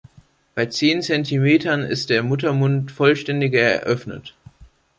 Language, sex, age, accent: German, male, under 19, Deutschland Deutsch